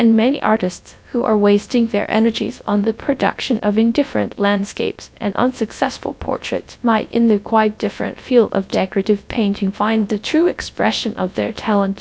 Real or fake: fake